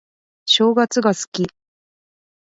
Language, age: Japanese, 19-29